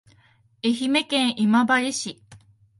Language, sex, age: Japanese, female, 19-29